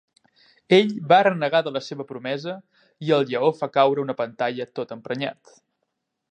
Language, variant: Catalan, Central